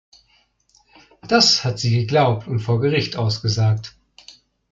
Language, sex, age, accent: German, male, 19-29, Deutschland Deutsch